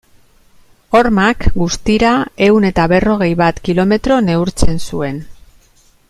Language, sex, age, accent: Basque, female, 40-49, Mendebalekoa (Araba, Bizkaia, Gipuzkoako mendebaleko herri batzuk)